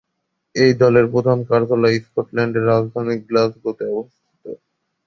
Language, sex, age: Bengali, male, 19-29